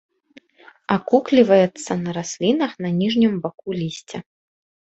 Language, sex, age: Belarusian, female, 30-39